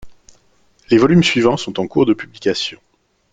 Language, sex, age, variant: French, male, 30-39, Français de métropole